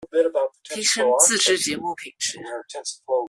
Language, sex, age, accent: Chinese, male, 19-29, 出生地：臺北市